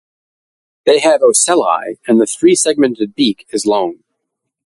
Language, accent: English, United States English